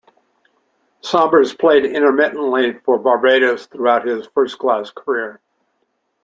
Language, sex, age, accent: English, male, 70-79, Canadian English